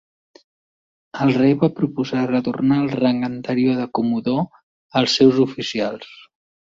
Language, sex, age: Catalan, male, 50-59